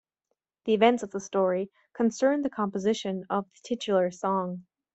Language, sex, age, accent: English, female, 19-29, United States English